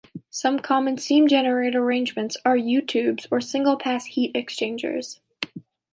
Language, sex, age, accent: English, female, 19-29, United States English